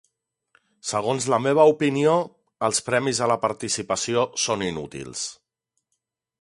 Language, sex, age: Catalan, male, 40-49